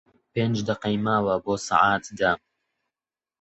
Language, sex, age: Central Kurdish, male, under 19